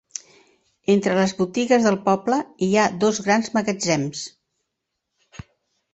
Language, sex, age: Catalan, female, 70-79